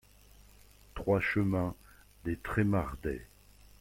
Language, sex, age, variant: French, male, 50-59, Français de métropole